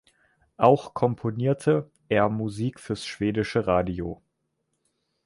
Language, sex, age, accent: German, male, 19-29, Deutschland Deutsch